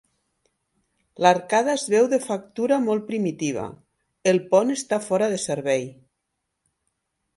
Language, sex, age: Catalan, female, 60-69